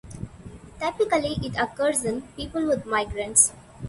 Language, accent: English, India and South Asia (India, Pakistan, Sri Lanka)